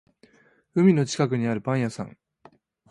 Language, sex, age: Japanese, male, 19-29